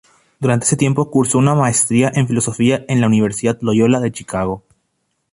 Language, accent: Spanish, México